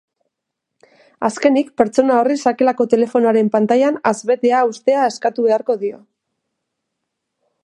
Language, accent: Basque, Mendebalekoa (Araba, Bizkaia, Gipuzkoako mendebaleko herri batzuk)